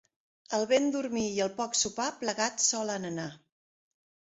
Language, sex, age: Catalan, female, 40-49